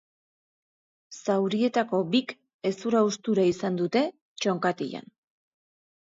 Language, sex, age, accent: Basque, female, 40-49, Erdialdekoa edo Nafarra (Gipuzkoa, Nafarroa)